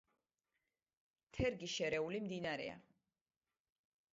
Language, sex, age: Georgian, female, 30-39